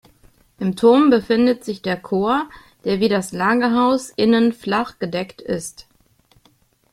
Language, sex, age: German, female, 30-39